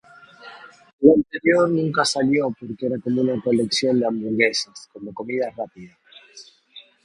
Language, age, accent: Spanish, 40-49, Rioplatense: Argentina, Uruguay, este de Bolivia, Paraguay